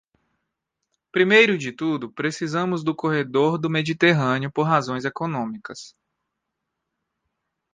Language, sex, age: Portuguese, male, 19-29